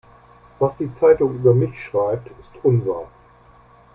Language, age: German, 60-69